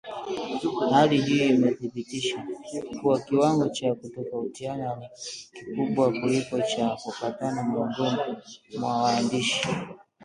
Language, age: Swahili, 19-29